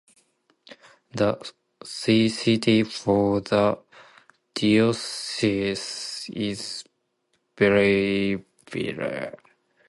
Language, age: English, 19-29